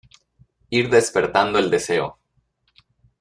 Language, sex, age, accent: Spanish, male, 19-29, México